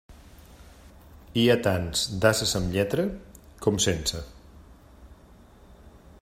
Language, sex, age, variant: Catalan, male, 50-59, Central